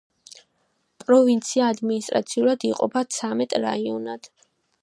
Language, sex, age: Georgian, female, 19-29